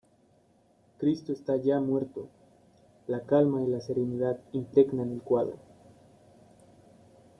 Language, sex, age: Spanish, male, 19-29